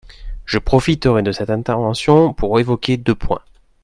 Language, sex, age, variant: French, male, 19-29, Français de métropole